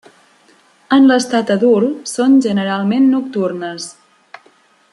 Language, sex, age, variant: Catalan, female, 30-39, Central